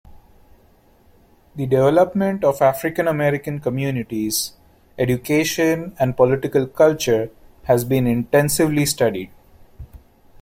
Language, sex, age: English, male, 19-29